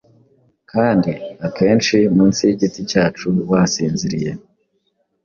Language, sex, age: Kinyarwanda, male, 19-29